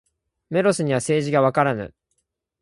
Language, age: Japanese, 19-29